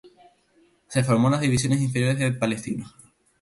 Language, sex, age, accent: Spanish, male, 19-29, España: Islas Canarias